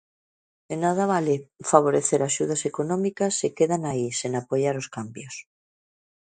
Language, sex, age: Galician, female, 40-49